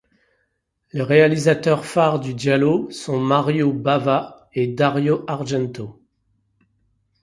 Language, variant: French, Français de métropole